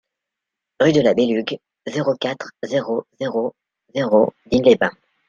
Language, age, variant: French, 19-29, Français de métropole